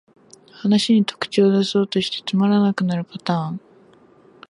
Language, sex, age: Japanese, female, under 19